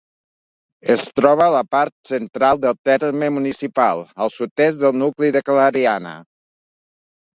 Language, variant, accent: Catalan, Nord-Occidental, nord-occidental